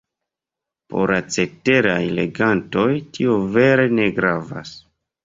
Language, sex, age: Esperanto, male, 30-39